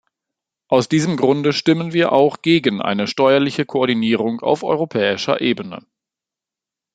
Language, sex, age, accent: German, male, 40-49, Deutschland Deutsch